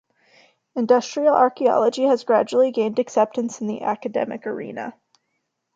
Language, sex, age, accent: English, female, 19-29, United States English